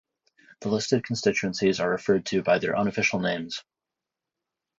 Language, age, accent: English, 30-39, United States English